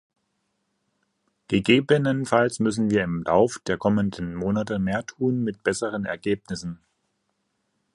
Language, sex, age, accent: German, male, 30-39, Deutschland Deutsch